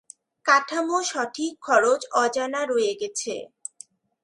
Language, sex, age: Bengali, female, under 19